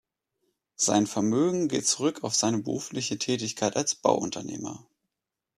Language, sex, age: German, male, 19-29